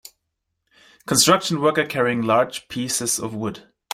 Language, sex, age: English, male, 19-29